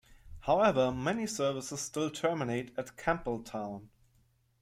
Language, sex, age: English, male, 30-39